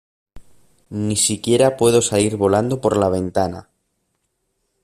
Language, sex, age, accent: Spanish, male, under 19, España: Centro-Sur peninsular (Madrid, Toledo, Castilla-La Mancha)